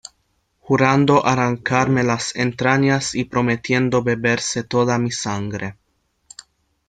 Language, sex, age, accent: Spanish, male, under 19, América central